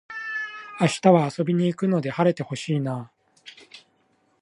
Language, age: Japanese, 40-49